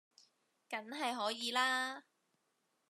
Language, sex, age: Cantonese, female, 30-39